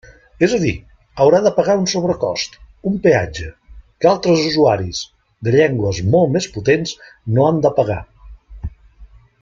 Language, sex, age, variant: Catalan, male, 40-49, Central